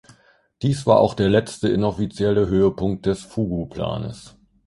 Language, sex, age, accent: German, male, 40-49, Deutschland Deutsch